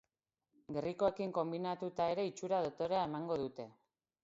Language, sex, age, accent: Basque, female, 40-49, Mendebalekoa (Araba, Bizkaia, Gipuzkoako mendebaleko herri batzuk)